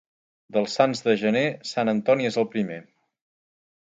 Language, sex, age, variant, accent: Catalan, male, 30-39, Central, gironí